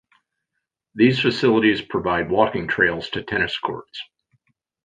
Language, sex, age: English, male, 50-59